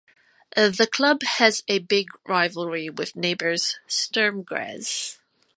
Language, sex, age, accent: English, female, 30-39, New Zealand English